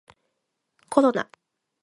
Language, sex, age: Japanese, female, 19-29